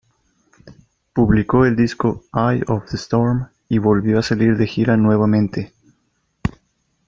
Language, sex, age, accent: Spanish, male, 19-29, México